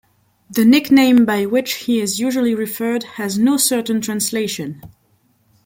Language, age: English, 19-29